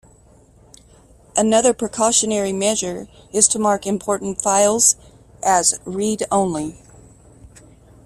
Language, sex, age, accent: English, female, 40-49, United States English